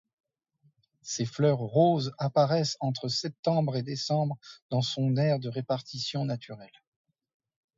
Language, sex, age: French, male, 30-39